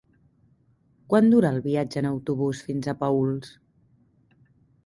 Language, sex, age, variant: Catalan, female, 30-39, Central